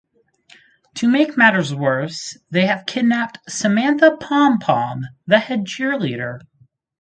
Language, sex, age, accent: English, male, under 19, United States English